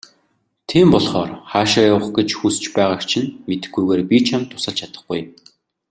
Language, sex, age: Mongolian, male, 19-29